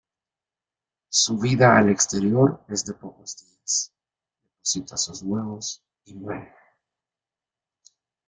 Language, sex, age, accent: Spanish, male, 40-49, América central